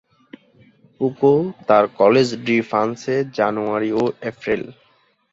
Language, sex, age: Bengali, male, 19-29